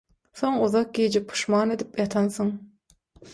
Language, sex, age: Turkmen, female, 19-29